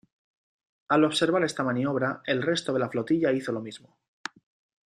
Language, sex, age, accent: Spanish, male, 19-29, España: Centro-Sur peninsular (Madrid, Toledo, Castilla-La Mancha)